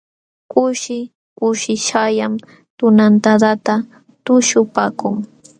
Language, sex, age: Jauja Wanca Quechua, female, 19-29